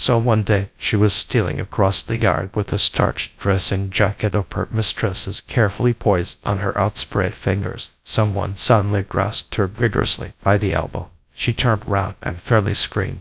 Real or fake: fake